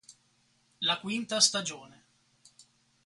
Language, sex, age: Italian, male, 40-49